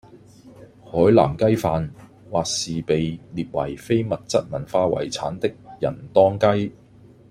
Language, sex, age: Cantonese, male, 40-49